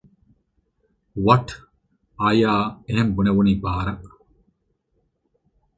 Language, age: Divehi, 50-59